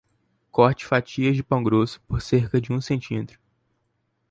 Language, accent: Portuguese, Mineiro